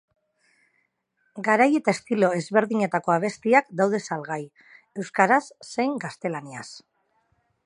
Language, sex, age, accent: Basque, female, 30-39, Mendebalekoa (Araba, Bizkaia, Gipuzkoako mendebaleko herri batzuk)